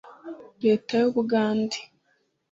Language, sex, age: Kinyarwanda, female, 19-29